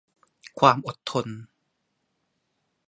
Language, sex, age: Thai, male, 30-39